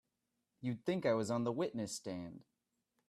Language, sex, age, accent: English, male, 19-29, United States English